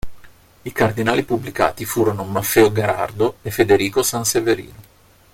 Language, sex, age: Italian, male, 40-49